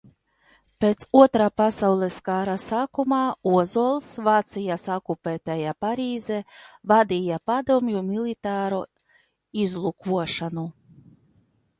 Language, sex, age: Latvian, female, 40-49